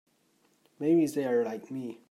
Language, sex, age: English, male, 19-29